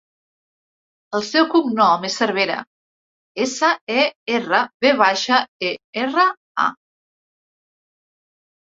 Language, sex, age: Catalan, female, 30-39